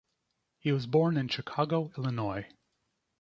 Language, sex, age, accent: English, male, 30-39, United States English